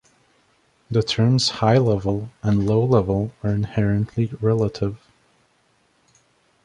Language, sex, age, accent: English, male, 19-29, United States English